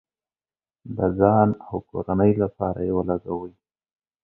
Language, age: Pashto, 50-59